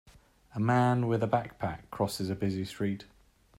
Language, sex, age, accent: English, male, 30-39, England English